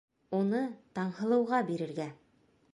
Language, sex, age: Bashkir, female, 30-39